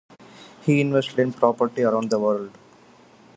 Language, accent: English, India and South Asia (India, Pakistan, Sri Lanka)